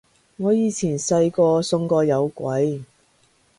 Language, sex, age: Cantonese, female, 30-39